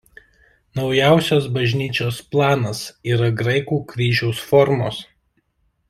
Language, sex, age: Lithuanian, male, 19-29